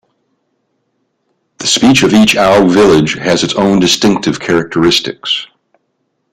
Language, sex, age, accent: English, male, 60-69, United States English